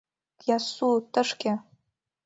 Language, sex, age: Mari, female, 19-29